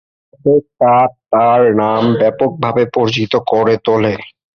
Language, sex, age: Bengali, male, 19-29